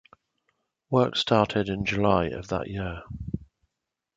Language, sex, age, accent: English, male, 40-49, England English